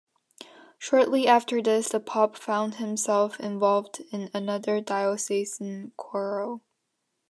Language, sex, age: English, female, under 19